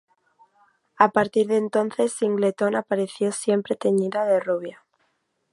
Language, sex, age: Spanish, female, 19-29